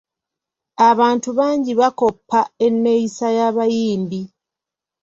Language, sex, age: Ganda, female, 50-59